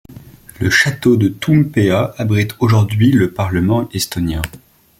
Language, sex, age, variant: French, male, 19-29, Français de métropole